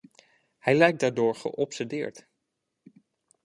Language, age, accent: Dutch, 19-29, Nederlands Nederlands